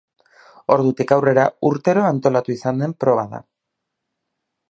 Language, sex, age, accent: Basque, male, 30-39, Mendebalekoa (Araba, Bizkaia, Gipuzkoako mendebaleko herri batzuk)